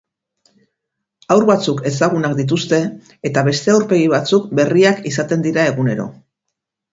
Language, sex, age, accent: Basque, female, 50-59, Erdialdekoa edo Nafarra (Gipuzkoa, Nafarroa)